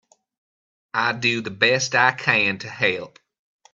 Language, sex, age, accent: English, male, 30-39, United States English